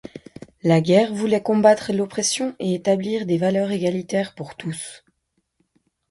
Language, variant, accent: French, Français d'Europe, Français de Suisse